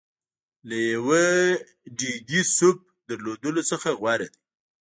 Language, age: Pashto, 40-49